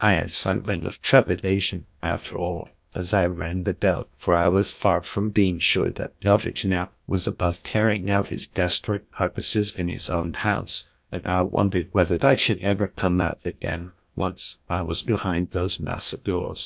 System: TTS, GlowTTS